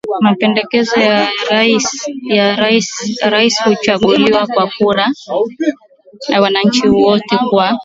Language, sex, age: Swahili, female, 19-29